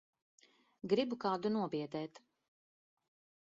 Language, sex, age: Latvian, female, 50-59